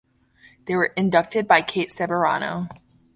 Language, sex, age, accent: English, female, under 19, United States English